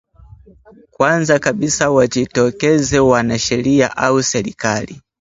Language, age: Swahili, 19-29